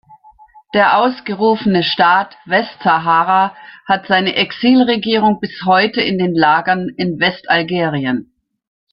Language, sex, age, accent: German, female, 60-69, Deutschland Deutsch